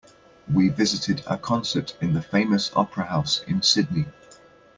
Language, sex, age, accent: English, male, 30-39, England English